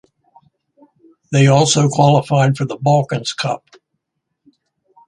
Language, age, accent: English, 60-69, United States English